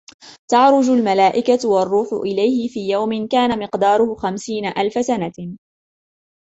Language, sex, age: Arabic, female, 19-29